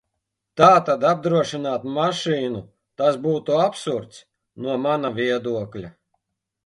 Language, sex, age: Latvian, male, 40-49